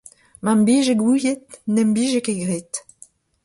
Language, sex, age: Breton, female, 50-59